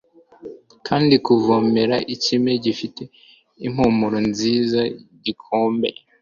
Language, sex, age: Kinyarwanda, male, 19-29